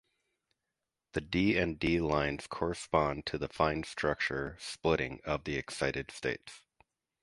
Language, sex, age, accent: English, male, 40-49, United States English